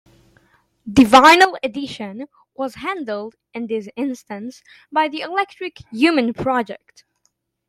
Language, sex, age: English, male, under 19